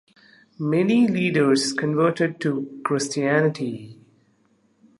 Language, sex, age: English, male, 30-39